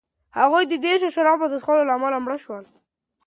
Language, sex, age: Pashto, male, 19-29